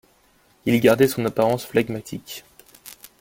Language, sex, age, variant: French, male, 19-29, Français de métropole